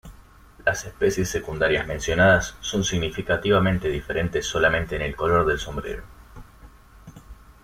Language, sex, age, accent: Spanish, male, 19-29, Rioplatense: Argentina, Uruguay, este de Bolivia, Paraguay